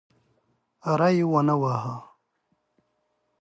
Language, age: Pashto, 30-39